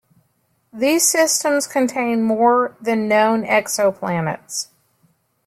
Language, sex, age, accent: English, female, 50-59, United States English